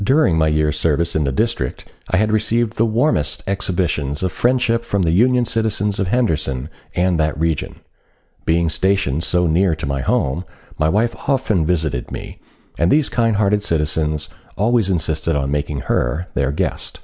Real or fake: real